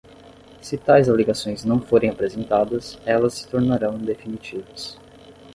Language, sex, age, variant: Portuguese, male, 19-29, Portuguese (Brasil)